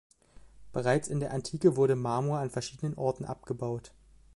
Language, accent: German, Deutschland Deutsch